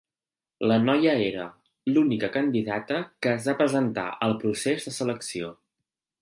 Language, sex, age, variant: Catalan, male, 19-29, Central